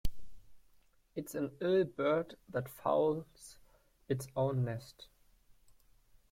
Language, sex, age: English, male, 19-29